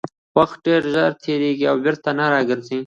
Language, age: Pashto, under 19